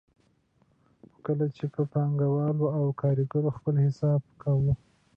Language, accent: Pashto, کندهاری لهجه